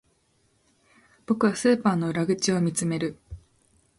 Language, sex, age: Japanese, female, 19-29